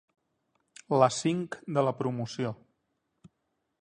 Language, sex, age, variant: Catalan, male, 30-39, Central